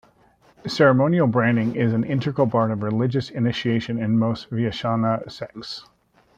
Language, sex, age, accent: English, male, 40-49, United States English